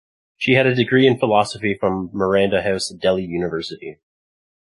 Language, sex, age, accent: English, male, 30-39, Canadian English